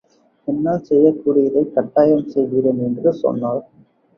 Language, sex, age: Tamil, male, 19-29